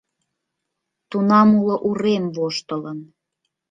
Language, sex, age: Mari, female, 19-29